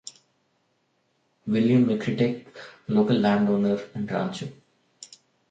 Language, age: English, 19-29